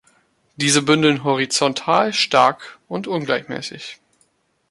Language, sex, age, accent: German, male, 30-39, Deutschland Deutsch